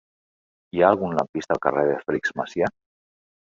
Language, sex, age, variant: Catalan, male, 50-59, Central